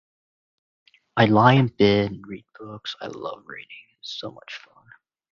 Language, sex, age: English, male, under 19